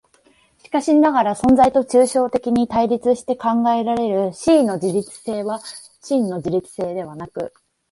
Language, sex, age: Japanese, female, 19-29